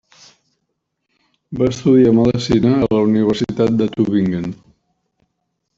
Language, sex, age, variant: Catalan, male, 50-59, Central